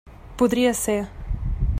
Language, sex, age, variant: Catalan, female, 30-39, Central